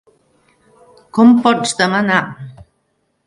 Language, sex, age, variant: Catalan, female, 50-59, Central